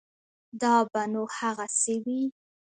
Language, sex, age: Pashto, female, 19-29